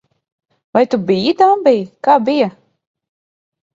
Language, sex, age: Latvian, female, 30-39